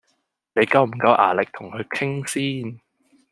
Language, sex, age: Cantonese, male, 19-29